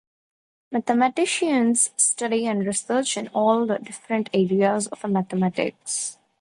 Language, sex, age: English, female, 19-29